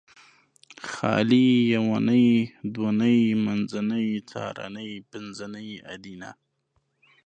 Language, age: Pashto, 19-29